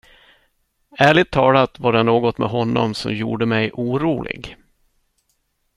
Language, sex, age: Swedish, male, 50-59